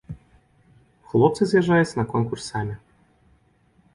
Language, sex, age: Belarusian, male, 19-29